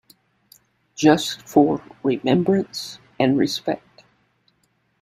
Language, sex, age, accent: English, male, 40-49, United States English